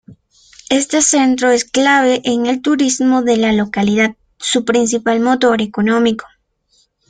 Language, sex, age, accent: Spanish, female, 19-29, América central